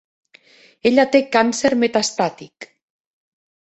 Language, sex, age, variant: Catalan, female, 40-49, Nord-Occidental